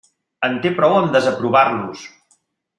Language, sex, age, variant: Catalan, male, 50-59, Central